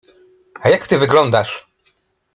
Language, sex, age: Polish, male, 40-49